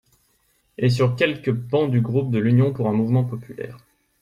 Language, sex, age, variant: French, male, 30-39, Français de métropole